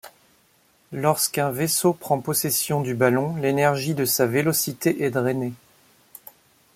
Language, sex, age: French, male, 40-49